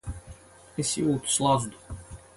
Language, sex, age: Latvian, female, 50-59